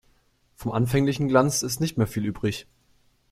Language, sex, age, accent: German, male, 19-29, Deutschland Deutsch